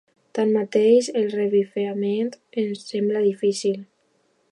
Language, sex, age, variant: Catalan, female, under 19, Alacantí